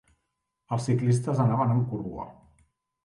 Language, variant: Catalan, Central